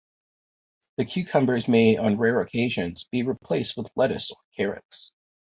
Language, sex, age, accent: English, male, 40-49, Canadian English